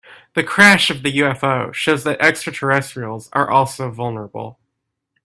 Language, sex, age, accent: English, male, 19-29, United States English